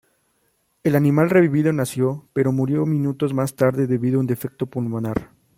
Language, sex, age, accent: Spanish, male, 19-29, México